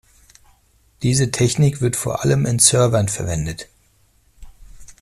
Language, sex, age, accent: German, male, 40-49, Deutschland Deutsch